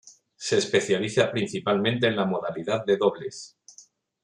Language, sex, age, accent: Spanish, male, 40-49, España: Norte peninsular (Asturias, Castilla y León, Cantabria, País Vasco, Navarra, Aragón, La Rioja, Guadalajara, Cuenca)